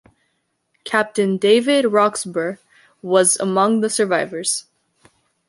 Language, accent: English, United States English